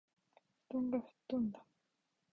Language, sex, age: Japanese, female, 19-29